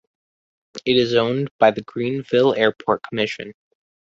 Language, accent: English, United States English